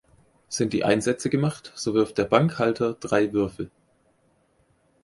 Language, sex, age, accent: German, male, 30-39, Deutschland Deutsch